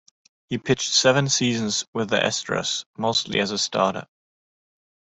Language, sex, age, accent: English, male, 30-39, United States English